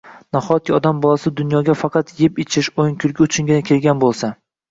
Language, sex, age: Uzbek, male, 19-29